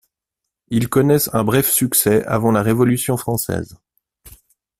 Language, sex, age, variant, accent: French, male, 40-49, Français d'Europe, Français de Suisse